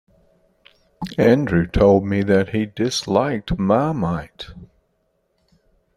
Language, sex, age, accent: English, male, 60-69, Australian English